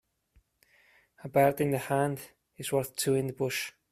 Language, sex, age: English, male, 30-39